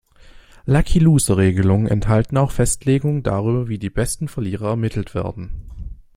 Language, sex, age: German, male, 19-29